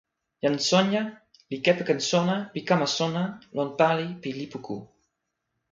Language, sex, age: Toki Pona, male, 19-29